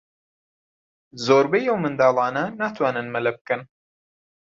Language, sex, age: Central Kurdish, male, 19-29